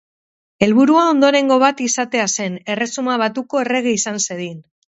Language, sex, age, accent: Basque, female, 40-49, Mendebalekoa (Araba, Bizkaia, Gipuzkoako mendebaleko herri batzuk)